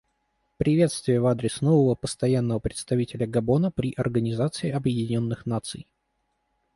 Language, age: Russian, 19-29